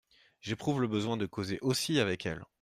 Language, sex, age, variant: French, male, 30-39, Français de métropole